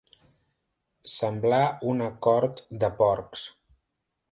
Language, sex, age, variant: Catalan, male, 30-39, Central